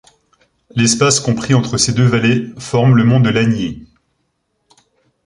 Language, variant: French, Français de métropole